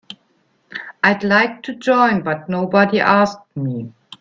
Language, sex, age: English, female, 40-49